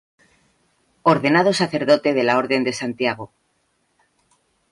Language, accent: Spanish, España: Centro-Sur peninsular (Madrid, Toledo, Castilla-La Mancha)